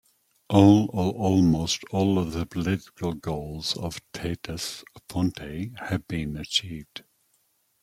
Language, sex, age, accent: English, male, 60-69, Australian English